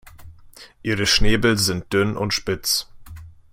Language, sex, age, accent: German, male, 19-29, Deutschland Deutsch